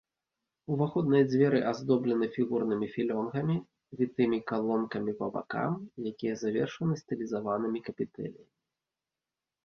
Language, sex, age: Belarusian, male, 40-49